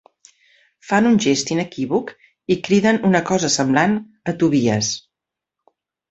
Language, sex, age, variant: Catalan, female, 50-59, Central